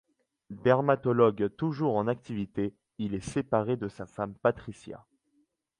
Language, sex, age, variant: French, male, 19-29, Français de métropole